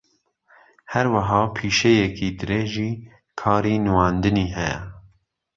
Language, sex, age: Central Kurdish, male, 40-49